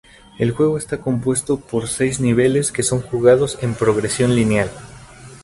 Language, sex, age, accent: Spanish, male, 19-29, México